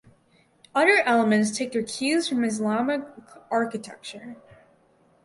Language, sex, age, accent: English, female, under 19, United States English